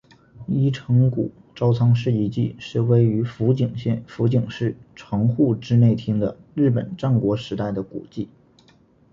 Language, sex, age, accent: Chinese, male, 19-29, 出生地：吉林省